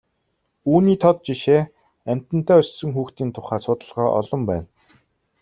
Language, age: Mongolian, 90+